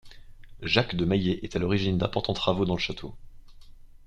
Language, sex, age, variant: French, male, 19-29, Français de métropole